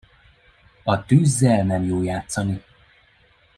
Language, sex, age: Hungarian, male, 30-39